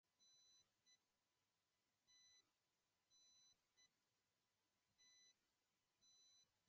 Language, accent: Spanish, Caribe: Cuba, Venezuela, Puerto Rico, República Dominicana, Panamá, Colombia caribeña, México caribeño, Costa del golfo de México